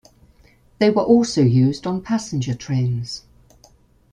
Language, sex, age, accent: English, female, 60-69, England English